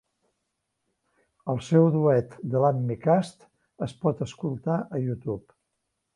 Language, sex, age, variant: Catalan, male, 60-69, Central